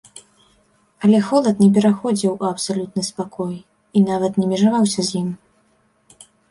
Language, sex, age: Belarusian, female, 19-29